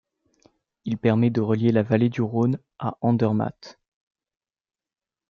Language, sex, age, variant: French, male, 19-29, Français de métropole